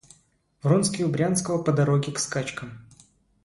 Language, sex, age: Russian, male, 19-29